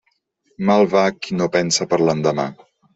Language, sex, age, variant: Catalan, male, 50-59, Central